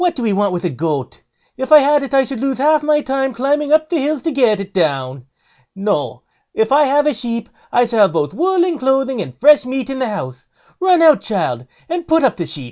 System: none